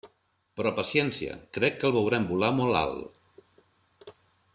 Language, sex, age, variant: Catalan, male, 40-49, Central